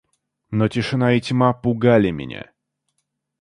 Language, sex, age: Russian, male, 19-29